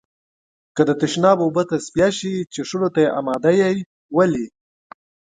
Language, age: Pashto, 19-29